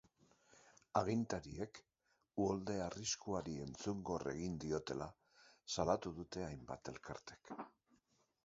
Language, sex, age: Basque, male, 60-69